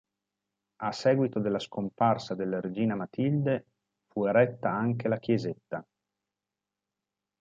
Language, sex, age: Italian, male, 50-59